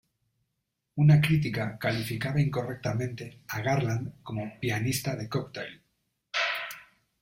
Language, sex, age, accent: Spanish, male, 40-49, España: Centro-Sur peninsular (Madrid, Toledo, Castilla-La Mancha)